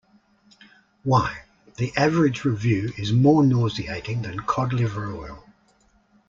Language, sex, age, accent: English, male, 60-69, Australian English